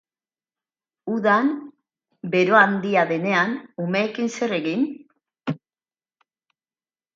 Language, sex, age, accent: Basque, female, 40-49, Mendebalekoa (Araba, Bizkaia, Gipuzkoako mendebaleko herri batzuk)